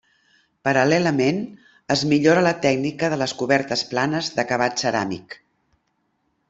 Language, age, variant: Catalan, 60-69, Central